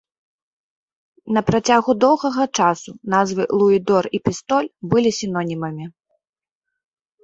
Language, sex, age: Belarusian, female, 30-39